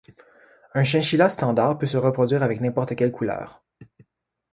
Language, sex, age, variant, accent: French, male, 40-49, Français d'Amérique du Nord, Français du Canada